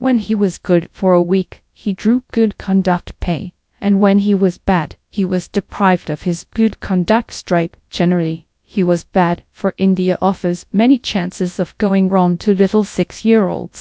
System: TTS, GradTTS